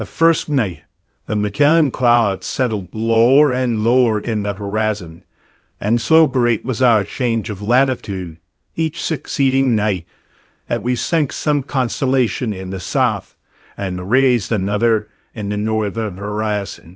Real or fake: fake